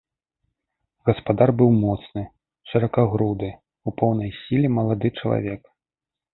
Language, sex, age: Belarusian, male, 30-39